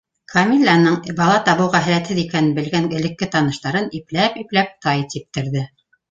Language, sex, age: Bashkir, female, 50-59